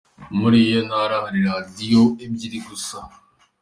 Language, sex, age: Kinyarwanda, male, under 19